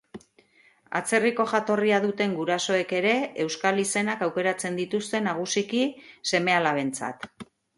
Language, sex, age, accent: Basque, female, under 19, Mendebalekoa (Araba, Bizkaia, Gipuzkoako mendebaleko herri batzuk)